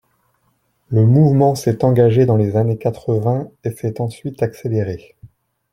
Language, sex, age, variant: French, male, 30-39, Français de métropole